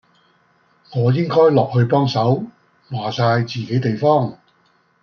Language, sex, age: Cantonese, male, 50-59